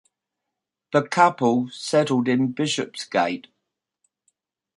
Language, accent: English, Australian English